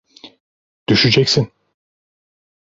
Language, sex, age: Turkish, male, 30-39